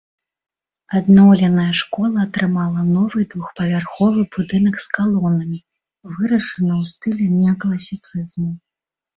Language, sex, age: Belarusian, female, 19-29